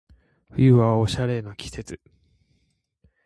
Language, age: Japanese, 19-29